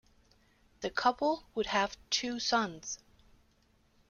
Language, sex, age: English, female, 30-39